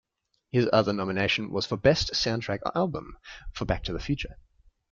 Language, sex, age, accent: English, male, 19-29, Australian English